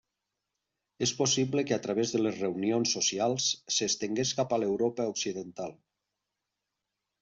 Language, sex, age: Catalan, male, 40-49